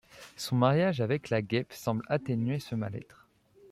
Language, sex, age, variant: French, male, 30-39, Français de métropole